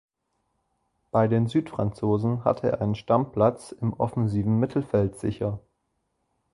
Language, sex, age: German, male, under 19